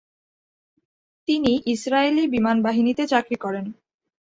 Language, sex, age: Bengali, female, 19-29